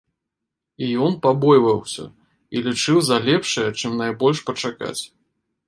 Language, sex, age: Belarusian, male, 30-39